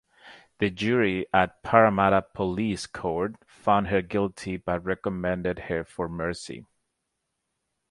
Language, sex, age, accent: English, male, 40-49, United States English